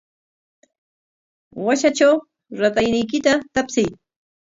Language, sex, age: Corongo Ancash Quechua, female, 50-59